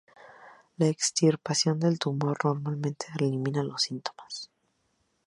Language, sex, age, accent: Spanish, female, 19-29, México